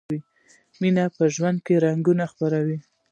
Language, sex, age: Pashto, female, 19-29